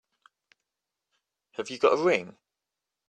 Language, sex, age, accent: English, male, 19-29, England English